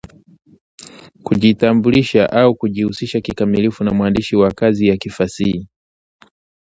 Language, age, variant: Swahili, 19-29, Kiswahili cha Bara ya Tanzania